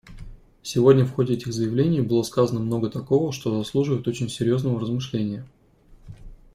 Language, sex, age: Russian, male, 30-39